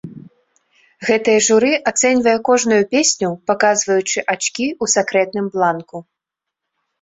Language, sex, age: Belarusian, female, 19-29